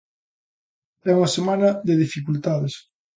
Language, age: Galician, 19-29